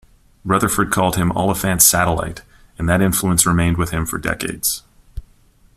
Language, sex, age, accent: English, male, 30-39, Canadian English